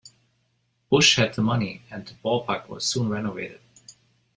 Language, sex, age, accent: English, male, 40-49, United States English